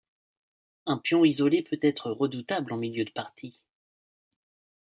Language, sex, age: French, male, 19-29